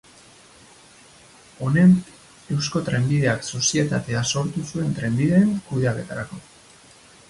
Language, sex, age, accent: Basque, male, 30-39, Mendebalekoa (Araba, Bizkaia, Gipuzkoako mendebaleko herri batzuk)